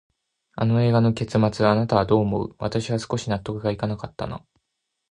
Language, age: Japanese, 19-29